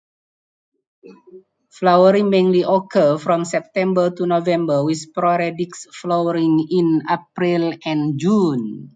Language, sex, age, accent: English, male, 40-49, Malaysian English